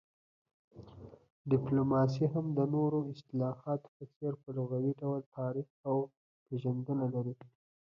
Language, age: Pashto, 19-29